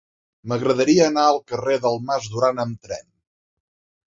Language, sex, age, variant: Catalan, male, 19-29, Central